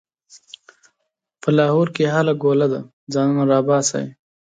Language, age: Pashto, 19-29